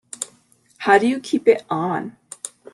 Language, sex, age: English, female, under 19